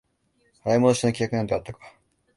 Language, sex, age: Japanese, male, 19-29